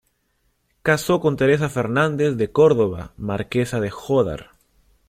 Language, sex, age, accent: Spanish, male, 30-39, Andino-Pacífico: Colombia, Perú, Ecuador, oeste de Bolivia y Venezuela andina